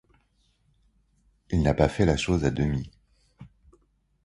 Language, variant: French, Français de métropole